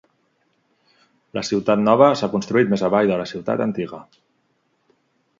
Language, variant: Catalan, Central